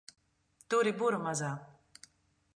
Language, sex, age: Latvian, female, 30-39